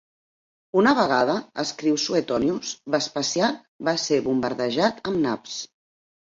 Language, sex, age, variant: Catalan, female, 50-59, Central